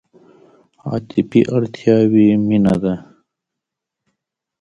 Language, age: Pashto, 30-39